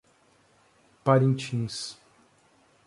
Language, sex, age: Portuguese, male, 19-29